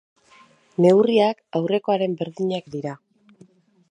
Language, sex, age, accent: Basque, female, 30-39, Mendebalekoa (Araba, Bizkaia, Gipuzkoako mendebaleko herri batzuk)